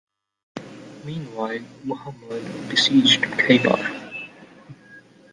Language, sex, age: English, male, under 19